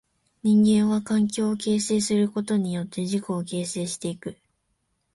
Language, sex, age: Japanese, female, 19-29